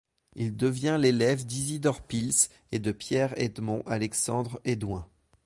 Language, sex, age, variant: French, male, 30-39, Français de métropole